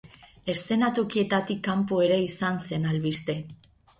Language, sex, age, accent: Basque, female, 50-59, Erdialdekoa edo Nafarra (Gipuzkoa, Nafarroa)